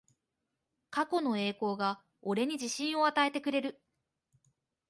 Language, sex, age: Japanese, female, 19-29